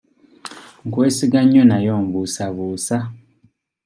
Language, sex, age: Ganda, male, 19-29